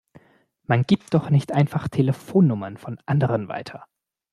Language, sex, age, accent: German, male, 19-29, Deutschland Deutsch